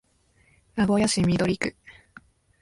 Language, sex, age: Japanese, female, 19-29